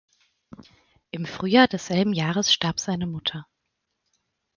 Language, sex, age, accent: German, female, 30-39, Deutschland Deutsch